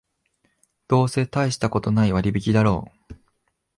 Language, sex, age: Japanese, male, 19-29